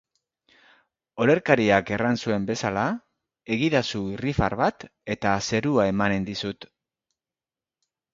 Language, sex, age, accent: Basque, male, 50-59, Mendebalekoa (Araba, Bizkaia, Gipuzkoako mendebaleko herri batzuk)